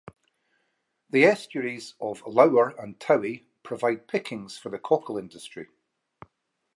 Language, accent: English, Scottish English